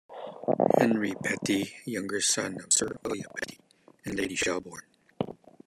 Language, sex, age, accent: English, male, 50-59, Filipino